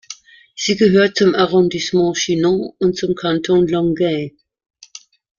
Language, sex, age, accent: German, female, 60-69, Deutschland Deutsch